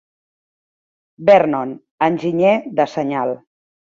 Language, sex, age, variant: Catalan, female, 40-49, Central